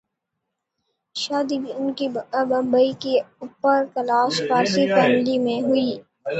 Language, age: Urdu, 40-49